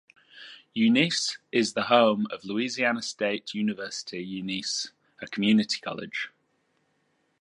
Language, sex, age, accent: English, male, 19-29, England English